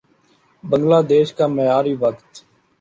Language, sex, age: Urdu, male, 19-29